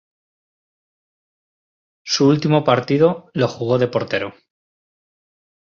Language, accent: Spanish, España: Norte peninsular (Asturias, Castilla y León, Cantabria, País Vasco, Navarra, Aragón, La Rioja, Guadalajara, Cuenca)